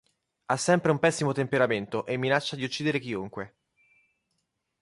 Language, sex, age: Italian, male, 19-29